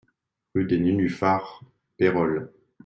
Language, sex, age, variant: French, male, 40-49, Français de métropole